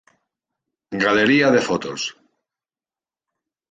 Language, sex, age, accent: Spanish, male, 50-59, España: Centro-Sur peninsular (Madrid, Toledo, Castilla-La Mancha)